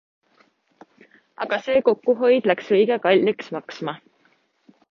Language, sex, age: Estonian, female, 19-29